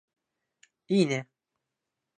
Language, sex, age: Japanese, male, under 19